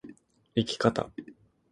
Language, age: Japanese, 19-29